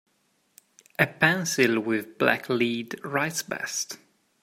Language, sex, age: English, male, 30-39